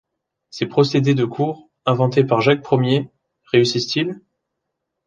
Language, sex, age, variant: French, male, 19-29, Français de métropole